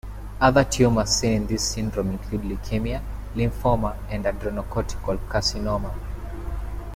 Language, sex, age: English, male, 19-29